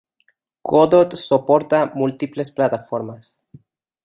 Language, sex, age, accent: Spanish, male, 19-29, Caribe: Cuba, Venezuela, Puerto Rico, República Dominicana, Panamá, Colombia caribeña, México caribeño, Costa del golfo de México